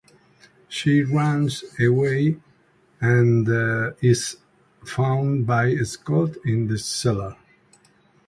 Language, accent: English, Hong Kong English